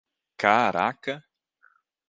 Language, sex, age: Portuguese, male, 30-39